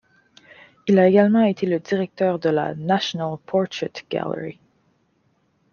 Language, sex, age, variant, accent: French, female, 19-29, Français d'Amérique du Nord, Français du Canada